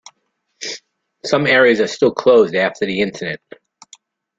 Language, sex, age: English, male, 50-59